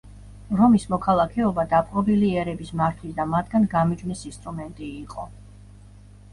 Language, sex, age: Georgian, female, 40-49